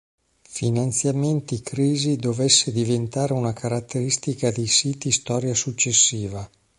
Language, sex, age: Italian, male, 50-59